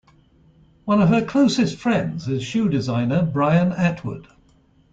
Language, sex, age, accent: English, male, 60-69, England English